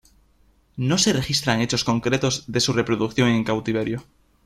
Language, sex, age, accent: Spanish, male, under 19, España: Norte peninsular (Asturias, Castilla y León, Cantabria, País Vasco, Navarra, Aragón, La Rioja, Guadalajara, Cuenca)